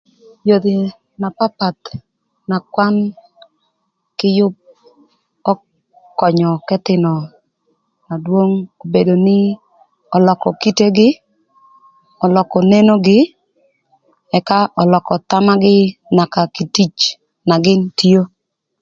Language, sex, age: Thur, female, 30-39